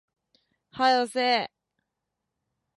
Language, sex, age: Japanese, female, 19-29